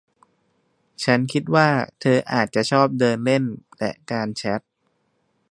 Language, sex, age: Thai, male, 30-39